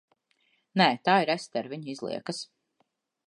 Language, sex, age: Latvian, female, 30-39